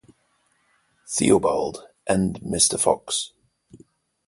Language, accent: English, England English